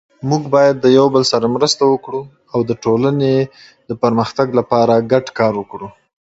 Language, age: Pashto, 19-29